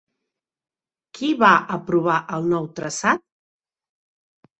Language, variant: Catalan, Central